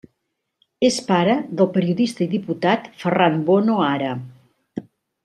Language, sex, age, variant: Catalan, female, 60-69, Central